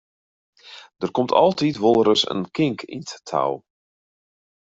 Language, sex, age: Western Frisian, male, 40-49